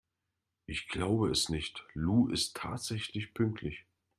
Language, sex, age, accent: German, male, 50-59, Deutschland Deutsch